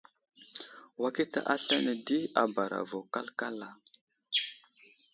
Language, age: Wuzlam, 19-29